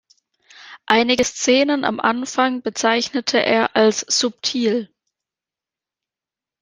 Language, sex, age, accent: German, female, 19-29, Deutschland Deutsch